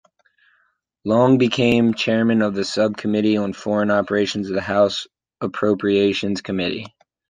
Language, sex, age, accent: English, male, 19-29, United States English